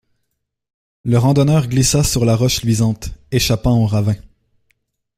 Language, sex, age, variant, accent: French, male, 19-29, Français d'Amérique du Nord, Français du Canada